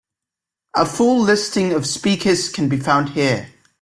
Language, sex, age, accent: English, male, 19-29, England English